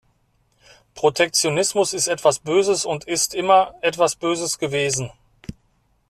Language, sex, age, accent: German, male, 40-49, Deutschland Deutsch